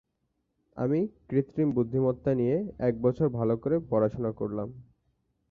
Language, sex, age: Bengali, male, 19-29